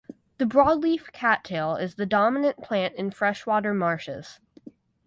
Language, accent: English, United States English